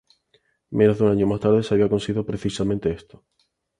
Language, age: Spanish, 19-29